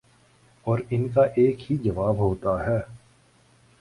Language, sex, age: Urdu, male, 19-29